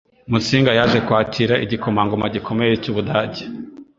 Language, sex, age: Kinyarwanda, female, 19-29